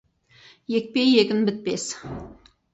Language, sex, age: Kazakh, female, 40-49